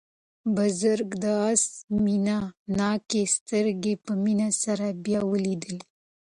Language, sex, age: Pashto, female, 19-29